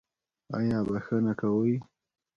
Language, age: Pashto, under 19